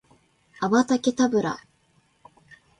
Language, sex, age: Japanese, female, 19-29